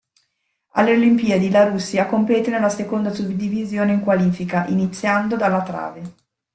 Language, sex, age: Italian, female, 40-49